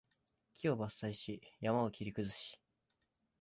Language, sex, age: Japanese, male, 19-29